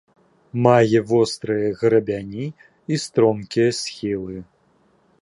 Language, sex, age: Belarusian, male, 40-49